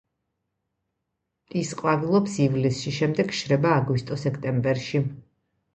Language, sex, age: Georgian, female, 30-39